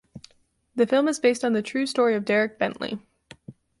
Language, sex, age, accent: English, female, 19-29, United States English